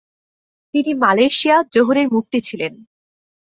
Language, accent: Bengali, প্রমিত বাংলা